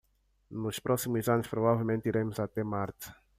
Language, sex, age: Portuguese, male, 30-39